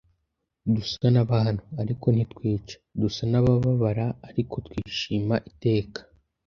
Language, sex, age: Kinyarwanda, male, under 19